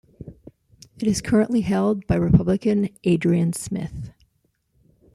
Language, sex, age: English, female, 40-49